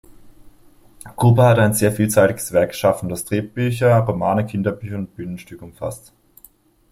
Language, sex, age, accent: German, male, 19-29, Deutschland Deutsch